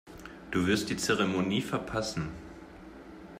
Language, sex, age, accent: German, male, 19-29, Deutschland Deutsch